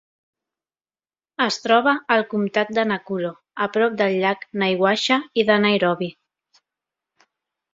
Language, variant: Catalan, Central